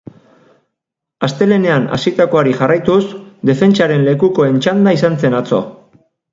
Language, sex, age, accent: Basque, male, 40-49, Erdialdekoa edo Nafarra (Gipuzkoa, Nafarroa)